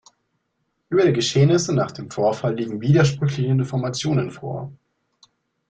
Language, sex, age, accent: German, male, 19-29, Deutschland Deutsch